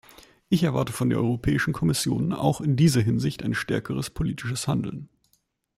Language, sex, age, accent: German, male, 19-29, Deutschland Deutsch